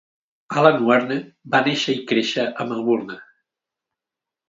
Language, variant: Catalan, Central